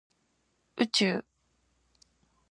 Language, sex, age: Japanese, female, 19-29